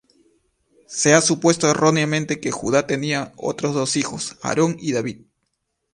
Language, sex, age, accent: Spanish, male, 30-39, Andino-Pacífico: Colombia, Perú, Ecuador, oeste de Bolivia y Venezuela andina